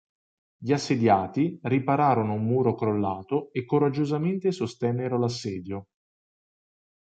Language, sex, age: Italian, male, 30-39